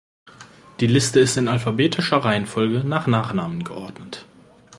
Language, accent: German, Deutschland Deutsch